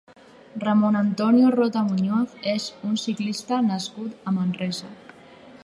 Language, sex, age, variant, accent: Catalan, female, under 19, Alacantí, valencià